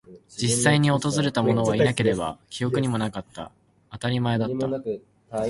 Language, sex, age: Japanese, male, under 19